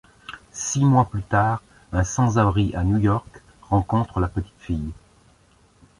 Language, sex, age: French, male, 70-79